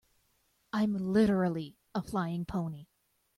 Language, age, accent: English, 30-39, United States English